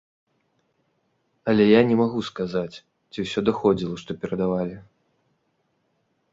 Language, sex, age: Belarusian, male, 30-39